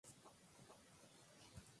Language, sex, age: Swahili, male, 30-39